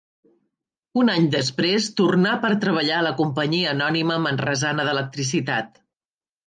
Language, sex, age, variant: Catalan, female, 50-59, Central